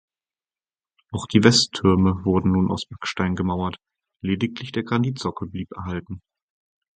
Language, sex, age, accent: German, male, 30-39, Deutschland Deutsch